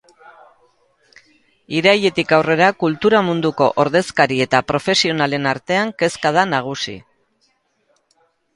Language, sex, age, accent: Basque, female, 60-69, Erdialdekoa edo Nafarra (Gipuzkoa, Nafarroa)